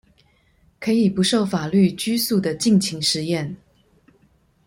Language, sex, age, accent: Chinese, female, 40-49, 出生地：臺北市